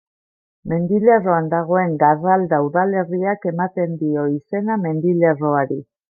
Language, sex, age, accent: Basque, female, 50-59, Erdialdekoa edo Nafarra (Gipuzkoa, Nafarroa)